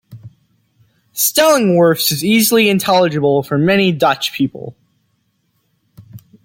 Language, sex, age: English, male, under 19